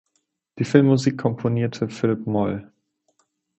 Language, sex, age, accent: German, male, 30-39, Deutschland Deutsch